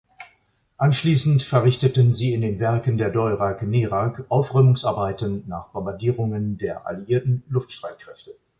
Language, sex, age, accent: German, male, 60-69, Deutschland Deutsch